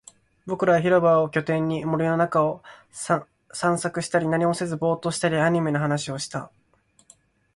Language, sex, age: Japanese, male, 19-29